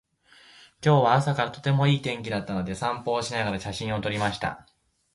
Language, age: Japanese, 19-29